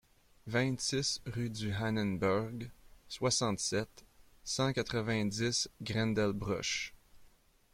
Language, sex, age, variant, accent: French, male, 30-39, Français d'Amérique du Nord, Français du Canada